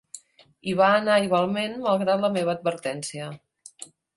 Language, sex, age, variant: Catalan, female, 50-59, Nord-Occidental